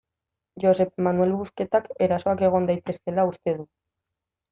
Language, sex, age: Basque, female, 19-29